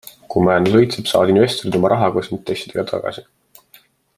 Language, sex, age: Estonian, male, 19-29